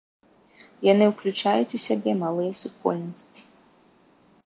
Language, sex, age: Belarusian, female, 30-39